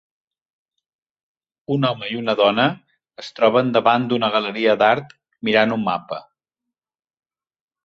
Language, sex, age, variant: Catalan, male, 40-49, Central